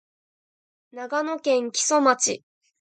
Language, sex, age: Japanese, female, 19-29